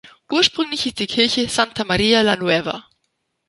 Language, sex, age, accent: German, female, 30-39, Deutschland Deutsch